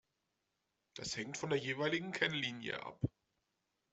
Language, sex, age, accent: German, male, 19-29, Deutschland Deutsch